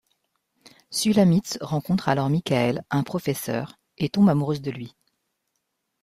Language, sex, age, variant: French, female, 40-49, Français de métropole